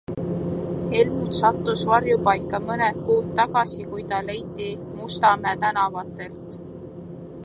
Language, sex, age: Estonian, female, 19-29